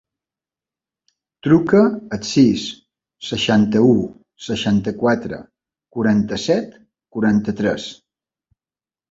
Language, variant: Catalan, Balear